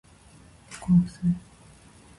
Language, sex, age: Japanese, female, 19-29